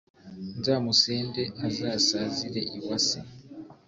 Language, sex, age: Kinyarwanda, male, 19-29